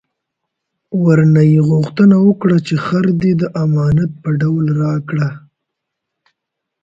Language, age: Pashto, 19-29